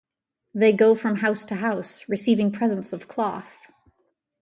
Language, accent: English, United States English